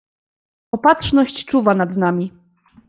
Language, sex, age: Polish, female, 19-29